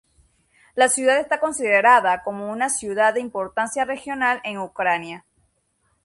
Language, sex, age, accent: Spanish, female, 19-29, América central; Caribe: Cuba, Venezuela, Puerto Rico, República Dominicana, Panamá, Colombia caribeña, México caribeño, Costa del golfo de México